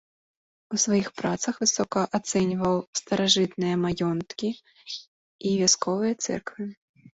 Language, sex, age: Belarusian, female, 30-39